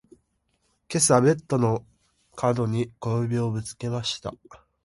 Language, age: Japanese, under 19